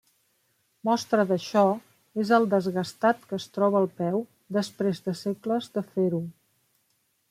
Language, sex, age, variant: Catalan, female, 50-59, Central